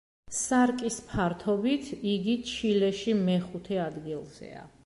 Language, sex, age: Georgian, female, 30-39